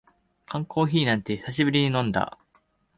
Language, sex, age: Japanese, male, under 19